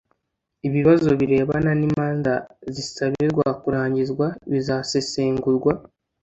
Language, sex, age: Kinyarwanda, male, under 19